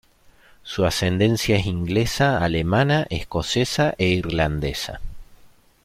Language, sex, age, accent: Spanish, male, 30-39, Rioplatense: Argentina, Uruguay, este de Bolivia, Paraguay